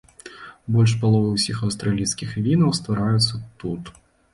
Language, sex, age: Belarusian, male, 19-29